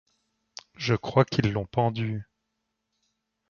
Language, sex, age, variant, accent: French, male, 30-39, Français d'Europe, Français de Suisse